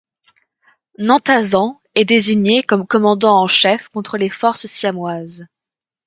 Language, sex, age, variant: French, female, under 19, Français de métropole